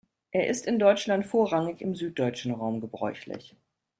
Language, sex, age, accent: German, female, 40-49, Deutschland Deutsch